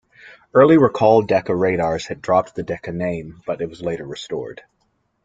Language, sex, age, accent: English, male, 19-29, United States English